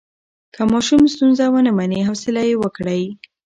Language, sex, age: Pashto, female, 40-49